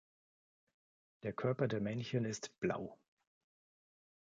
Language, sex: German, male